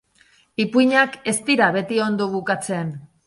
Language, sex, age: Basque, female, 50-59